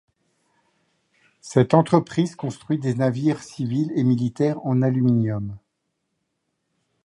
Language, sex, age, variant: French, male, 50-59, Français de métropole